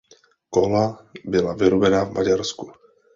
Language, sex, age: Czech, male, 30-39